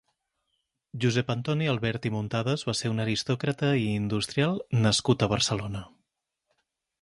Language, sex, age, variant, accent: Catalan, male, 40-49, Central, central